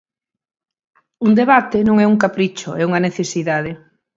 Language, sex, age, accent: Galician, female, 40-49, Central (gheada)